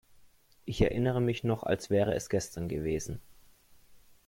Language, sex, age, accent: German, male, 19-29, Deutschland Deutsch